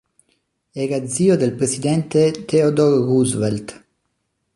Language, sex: Italian, male